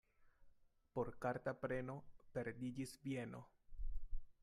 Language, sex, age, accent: Esperanto, male, 19-29, Internacia